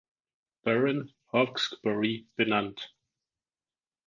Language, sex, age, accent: German, male, 19-29, Deutschland Deutsch